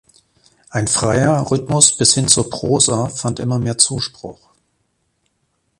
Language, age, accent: German, 40-49, Deutschland Deutsch